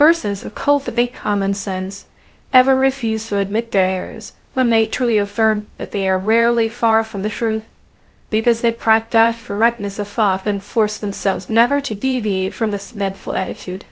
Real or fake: fake